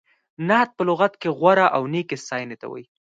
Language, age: Pashto, under 19